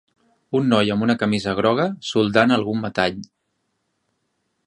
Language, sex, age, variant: Catalan, male, 40-49, Central